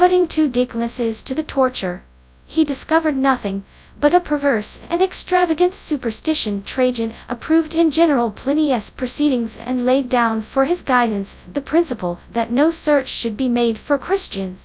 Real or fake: fake